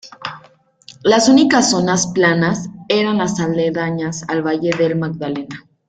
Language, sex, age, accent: Spanish, female, 19-29, México